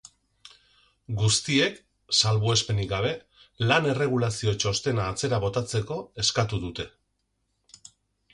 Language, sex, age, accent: Basque, male, 40-49, Erdialdekoa edo Nafarra (Gipuzkoa, Nafarroa)